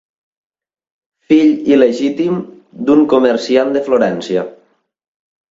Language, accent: Catalan, septentrional; valencià